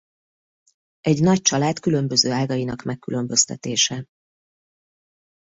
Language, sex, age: Hungarian, female, 30-39